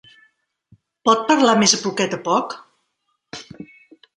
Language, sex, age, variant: Catalan, female, 40-49, Central